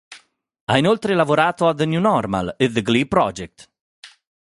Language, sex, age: Italian, male, 30-39